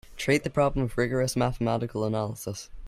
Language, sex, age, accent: English, male, under 19, Irish English